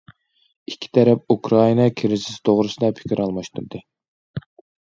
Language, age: Uyghur, 19-29